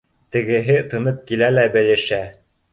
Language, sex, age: Bashkir, male, 19-29